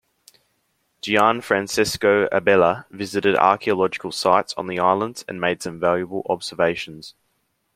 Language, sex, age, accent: English, male, under 19, Australian English